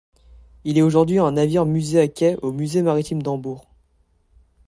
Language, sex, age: French, male, 19-29